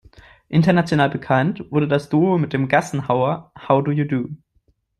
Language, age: German, 19-29